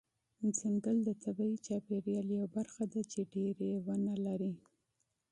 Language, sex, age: Pashto, female, 30-39